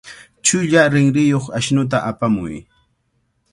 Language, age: Cajatambo North Lima Quechua, 19-29